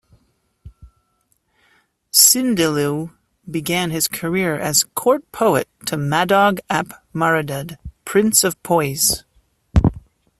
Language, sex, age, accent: English, male, 30-39, United States English